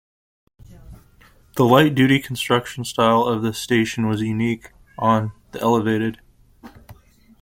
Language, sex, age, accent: English, male, 19-29, United States English